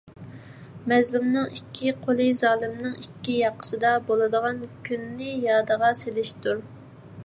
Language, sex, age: Uyghur, female, 19-29